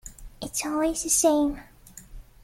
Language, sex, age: English, female, 19-29